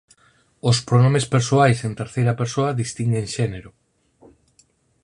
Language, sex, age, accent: Galician, male, 40-49, Normativo (estándar)